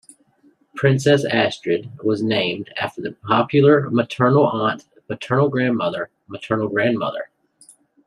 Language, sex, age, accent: English, male, 30-39, United States English